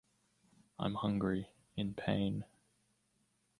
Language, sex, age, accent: English, male, 19-29, Australian English